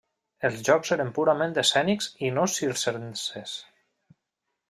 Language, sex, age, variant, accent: Catalan, male, 30-39, Valencià meridional, valencià